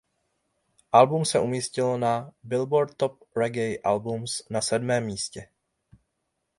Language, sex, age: Czech, male, 30-39